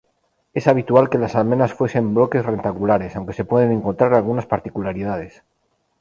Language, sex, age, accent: Spanish, male, 30-39, España: Norte peninsular (Asturias, Castilla y León, Cantabria, País Vasco, Navarra, Aragón, La Rioja, Guadalajara, Cuenca)